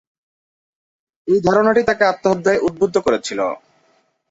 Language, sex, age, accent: Bengali, male, 19-29, Native